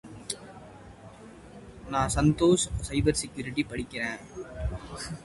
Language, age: English, 19-29